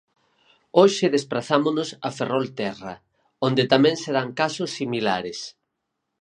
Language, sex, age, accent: Galician, male, 50-59, Oriental (común en zona oriental)